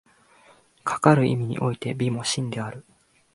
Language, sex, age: Japanese, male, 19-29